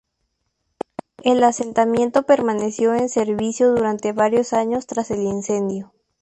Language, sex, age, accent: Spanish, male, 19-29, México